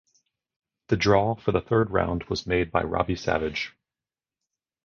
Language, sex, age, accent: English, male, 30-39, United States English